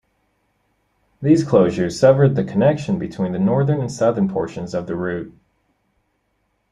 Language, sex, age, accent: English, male, 30-39, United States English